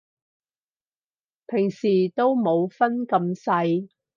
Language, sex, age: Cantonese, female, 30-39